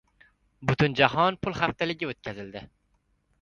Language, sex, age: Uzbek, male, under 19